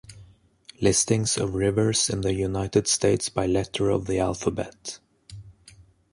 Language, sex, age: English, male, 30-39